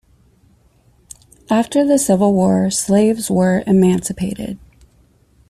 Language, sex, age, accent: English, female, 40-49, United States English